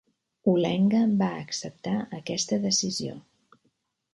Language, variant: Catalan, Central